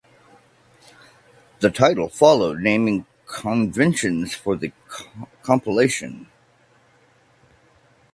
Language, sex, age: English, male, 40-49